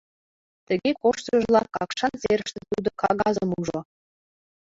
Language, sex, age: Mari, female, 19-29